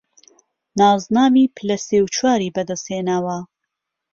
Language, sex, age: Central Kurdish, female, 30-39